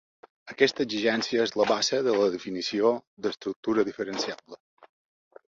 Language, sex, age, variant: Catalan, male, 50-59, Balear